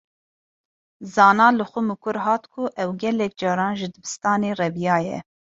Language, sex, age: Kurdish, female, 30-39